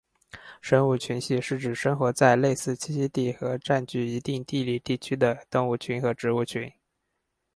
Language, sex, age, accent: Chinese, male, 19-29, 出生地：四川省